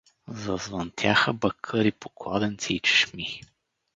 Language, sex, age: Bulgarian, male, 30-39